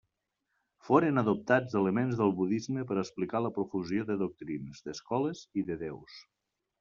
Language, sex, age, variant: Catalan, male, 40-49, Nord-Occidental